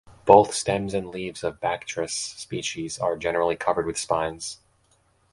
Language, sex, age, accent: English, male, 19-29, United States English